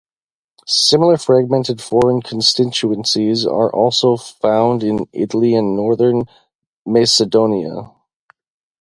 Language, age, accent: English, 19-29, United States English; midwest